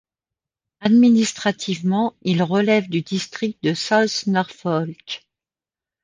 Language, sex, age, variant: French, female, 50-59, Français de métropole